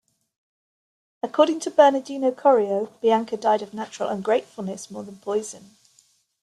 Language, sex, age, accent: English, female, 50-59, England English